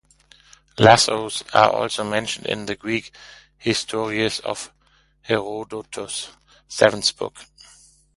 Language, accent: English, German